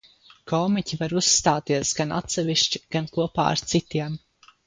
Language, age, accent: Latvian, under 19, Vidzemes